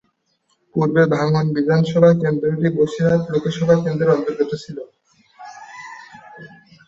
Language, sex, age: Bengali, male, 19-29